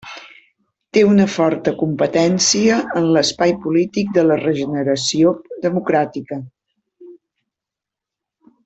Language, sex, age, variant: Catalan, female, 50-59, Central